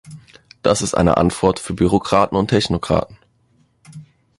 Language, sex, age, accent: German, male, 19-29, Deutschland Deutsch